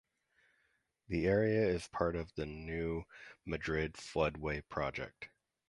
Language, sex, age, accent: English, male, 40-49, United States English